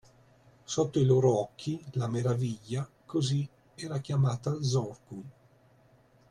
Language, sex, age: Italian, male, 30-39